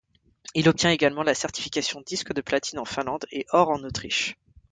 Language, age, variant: French, 30-39, Français de métropole